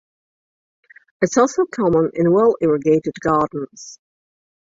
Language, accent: English, England English